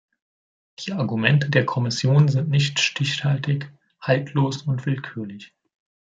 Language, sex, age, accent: German, male, 19-29, Deutschland Deutsch